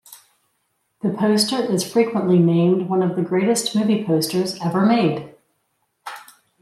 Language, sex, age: English, female, 50-59